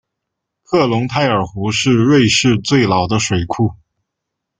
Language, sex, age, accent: Chinese, male, 19-29, 出生地：四川省